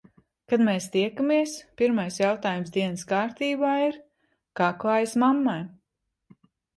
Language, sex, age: Latvian, female, 30-39